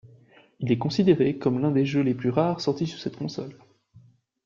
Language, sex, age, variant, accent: French, male, 19-29, Français d'Europe, Français de Suisse